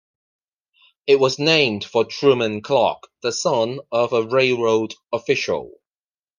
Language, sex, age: English, male, 40-49